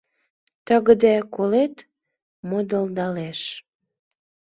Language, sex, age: Mari, female, under 19